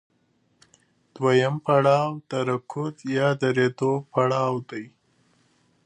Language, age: Pashto, 30-39